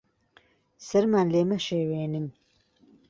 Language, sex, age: Central Kurdish, female, 30-39